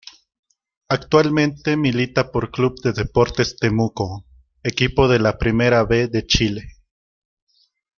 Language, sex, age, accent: Spanish, male, 19-29, México